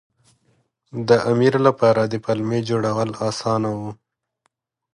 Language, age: Pashto, 19-29